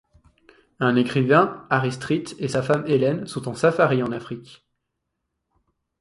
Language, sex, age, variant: French, male, 19-29, Français de métropole